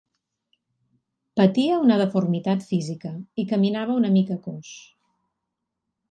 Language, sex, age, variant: Catalan, female, 50-59, Central